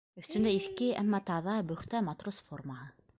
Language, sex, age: Bashkir, female, 30-39